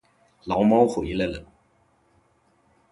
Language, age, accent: Chinese, 19-29, 出生地：吉林省